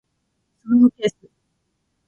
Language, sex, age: Japanese, female, under 19